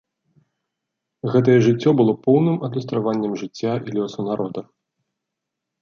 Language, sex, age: Belarusian, male, 30-39